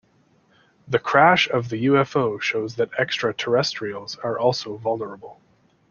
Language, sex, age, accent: English, male, 30-39, Canadian English